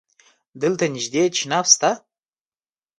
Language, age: Pashto, 19-29